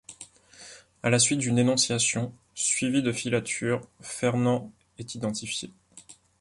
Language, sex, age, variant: French, male, 19-29, Français de métropole